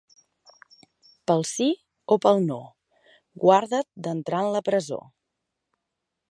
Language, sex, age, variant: Catalan, female, 40-49, Central